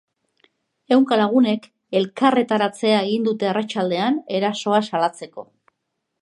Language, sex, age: Basque, female, 50-59